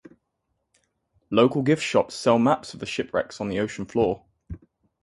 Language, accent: English, England English